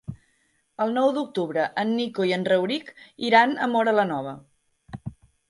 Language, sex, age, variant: Catalan, female, 19-29, Central